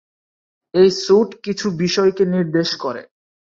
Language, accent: Bengali, Bangladeshi; শুদ্ধ বাংলা